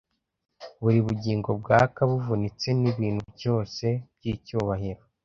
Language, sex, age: Kinyarwanda, male, under 19